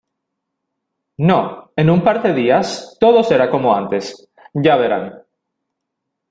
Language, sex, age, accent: Spanish, male, 30-39, Caribe: Cuba, Venezuela, Puerto Rico, República Dominicana, Panamá, Colombia caribeña, México caribeño, Costa del golfo de México